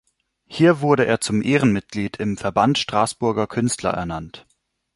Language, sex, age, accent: German, male, 19-29, Deutschland Deutsch